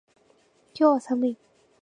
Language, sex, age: Japanese, female, 19-29